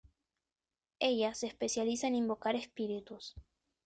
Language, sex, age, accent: Spanish, female, under 19, Chileno: Chile, Cuyo